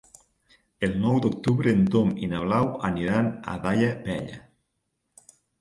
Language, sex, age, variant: Catalan, male, 40-49, Nord-Occidental